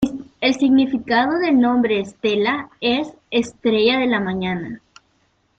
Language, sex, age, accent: Spanish, female, 19-29, América central